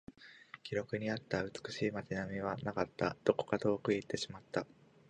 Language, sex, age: Japanese, male, 19-29